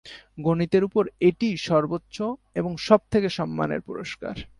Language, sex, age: Bengali, male, 19-29